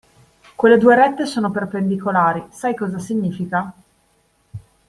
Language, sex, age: Italian, female, 30-39